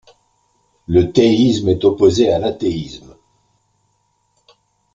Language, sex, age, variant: French, male, 70-79, Français de métropole